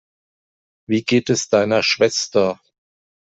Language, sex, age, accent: German, male, 60-69, Deutschland Deutsch